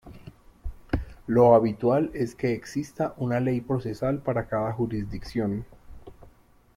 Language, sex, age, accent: Spanish, male, 30-39, Andino-Pacífico: Colombia, Perú, Ecuador, oeste de Bolivia y Venezuela andina